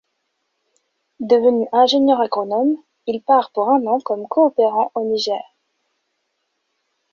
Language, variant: French, Français de métropole